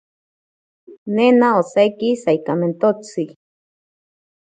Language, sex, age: Ashéninka Perené, female, 30-39